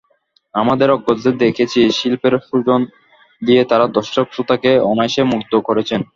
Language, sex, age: Bengali, male, 19-29